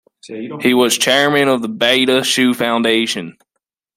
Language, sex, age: English, male, 19-29